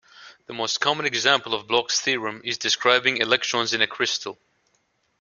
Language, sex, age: English, male, 19-29